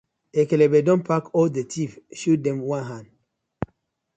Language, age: Nigerian Pidgin, 40-49